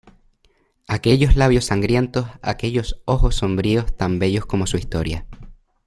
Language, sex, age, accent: Spanish, male, 19-29, España: Islas Canarias